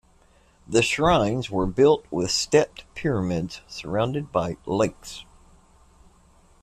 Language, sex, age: English, male, 50-59